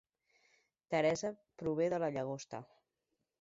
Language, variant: Catalan, Central